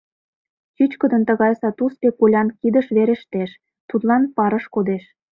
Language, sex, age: Mari, female, 19-29